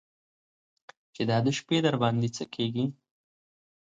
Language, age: Pashto, 19-29